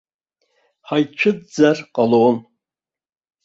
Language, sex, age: Abkhazian, male, 60-69